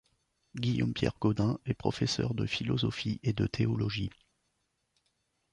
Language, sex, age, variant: French, male, 50-59, Français de métropole